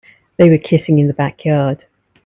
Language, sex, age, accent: English, female, 50-59, England English